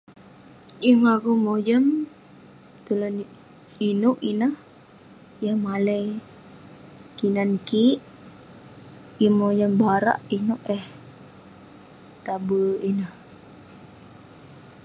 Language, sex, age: Western Penan, female, under 19